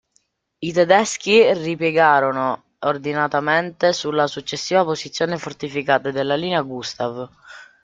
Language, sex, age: Italian, male, under 19